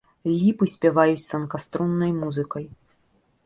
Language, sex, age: Belarusian, female, 30-39